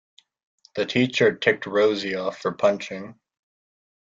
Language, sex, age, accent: English, male, under 19, United States English